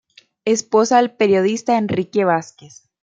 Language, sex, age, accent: Spanish, female, 19-29, Caribe: Cuba, Venezuela, Puerto Rico, República Dominicana, Panamá, Colombia caribeña, México caribeño, Costa del golfo de México